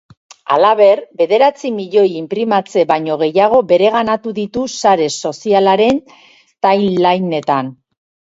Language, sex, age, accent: Basque, female, 50-59, Erdialdekoa edo Nafarra (Gipuzkoa, Nafarroa)